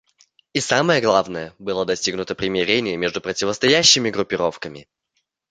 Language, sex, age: Russian, male, 19-29